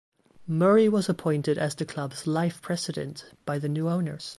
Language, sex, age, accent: English, female, 30-39, United States English